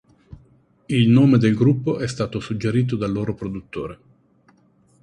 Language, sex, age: Italian, male, 50-59